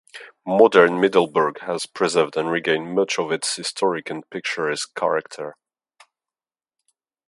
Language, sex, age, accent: English, male, 30-39, french accent